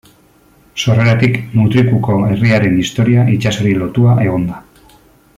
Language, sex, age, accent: Basque, male, 40-49, Mendebalekoa (Araba, Bizkaia, Gipuzkoako mendebaleko herri batzuk)